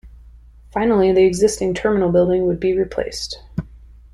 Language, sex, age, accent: English, female, 30-39, United States English